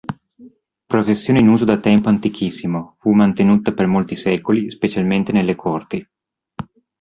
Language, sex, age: Italian, male, 40-49